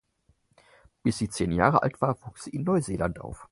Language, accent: German, Deutschland Deutsch